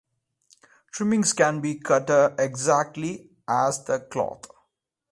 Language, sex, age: English, male, 19-29